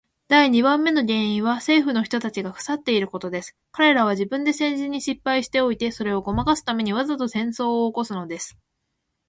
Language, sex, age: Japanese, female, 19-29